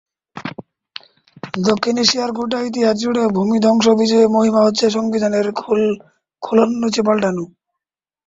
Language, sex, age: Bengali, male, 19-29